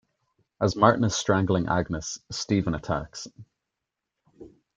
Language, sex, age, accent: English, male, 19-29, Irish English